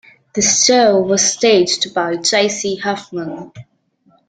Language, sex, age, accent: English, female, under 19, United States English